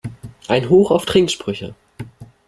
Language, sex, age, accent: German, male, under 19, Deutschland Deutsch